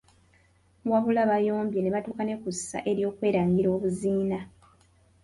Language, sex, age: Ganda, female, 19-29